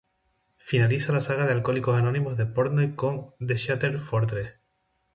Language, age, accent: Spanish, 19-29, España: Islas Canarias